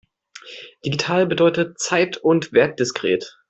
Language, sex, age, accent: German, male, 19-29, Deutschland Deutsch